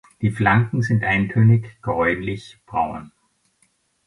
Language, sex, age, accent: German, male, 60-69, Österreichisches Deutsch